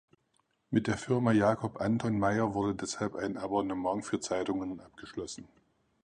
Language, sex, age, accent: German, male, 50-59, Deutschland Deutsch